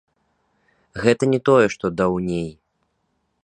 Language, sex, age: Belarusian, male, 19-29